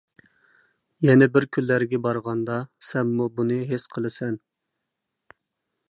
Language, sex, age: Uyghur, male, 19-29